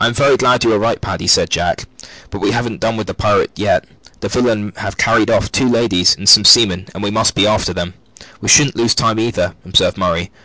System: none